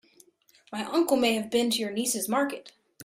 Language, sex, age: English, female, 30-39